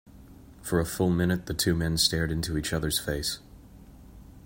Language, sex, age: English, male, 19-29